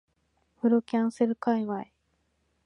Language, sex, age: Japanese, female, 19-29